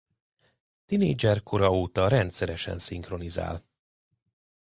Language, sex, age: Hungarian, male, 40-49